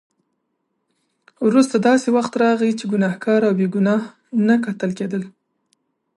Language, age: Pashto, 19-29